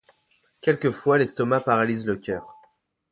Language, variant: French, Français de métropole